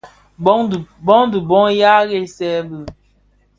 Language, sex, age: Bafia, female, 30-39